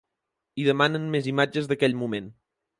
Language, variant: Catalan, Central